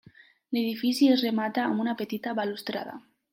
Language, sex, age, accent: Catalan, female, 19-29, valencià